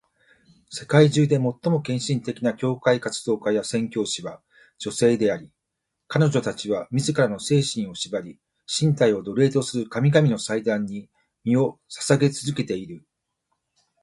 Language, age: Japanese, 60-69